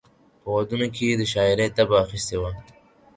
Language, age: Pashto, 19-29